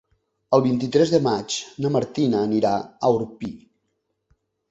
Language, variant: Catalan, Central